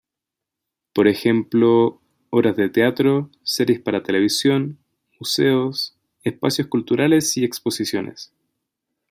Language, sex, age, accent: Spanish, male, 19-29, Chileno: Chile, Cuyo